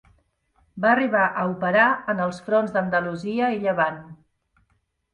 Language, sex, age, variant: Catalan, female, 50-59, Central